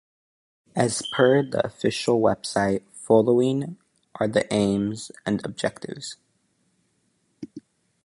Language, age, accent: English, under 19, United States English